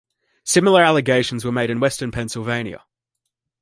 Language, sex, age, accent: English, male, 19-29, Australian English